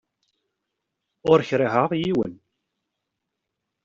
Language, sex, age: Kabyle, male, 40-49